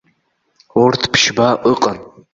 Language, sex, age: Abkhazian, male, under 19